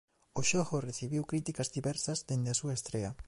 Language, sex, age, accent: Galician, male, 19-29, Central (gheada)